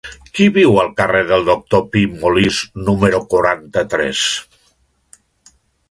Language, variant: Catalan, Nord-Occidental